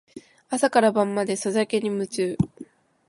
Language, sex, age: Japanese, female, 19-29